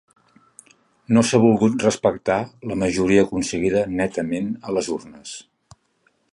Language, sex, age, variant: Catalan, male, 50-59, Central